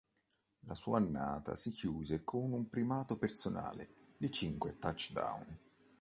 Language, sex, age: Italian, male, 30-39